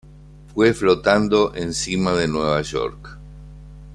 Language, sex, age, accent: Spanish, male, 60-69, Rioplatense: Argentina, Uruguay, este de Bolivia, Paraguay